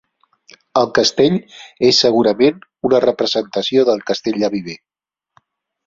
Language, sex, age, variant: Catalan, male, 40-49, Central